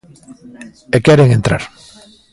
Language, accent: Galician, Oriental (común en zona oriental)